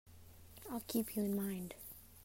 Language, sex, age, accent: English, female, under 19, England English